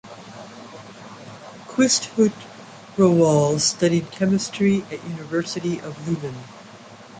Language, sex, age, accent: English, female, 50-59, United States English